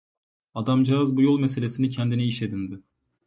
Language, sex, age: Turkish, male, 19-29